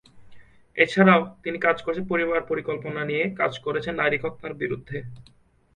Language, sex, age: Bengali, male, 19-29